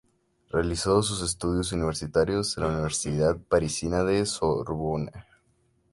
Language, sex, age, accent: Spanish, male, 19-29, México